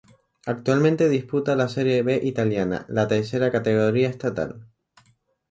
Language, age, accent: Spanish, 19-29, España: Islas Canarias